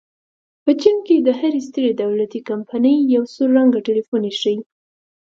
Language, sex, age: Pashto, female, under 19